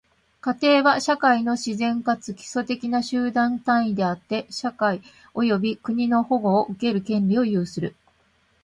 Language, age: Japanese, 50-59